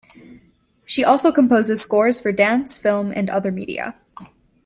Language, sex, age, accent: English, female, 19-29, United States English